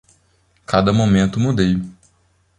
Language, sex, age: Portuguese, male, 19-29